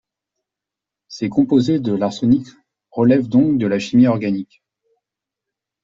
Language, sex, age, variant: French, male, 40-49, Français de métropole